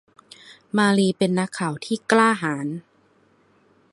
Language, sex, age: Thai, female, 19-29